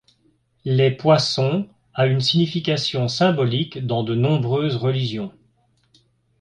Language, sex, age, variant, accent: French, male, 50-59, Français d'Europe, Français de Belgique